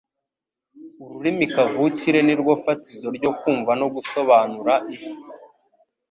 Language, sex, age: Kinyarwanda, male, 19-29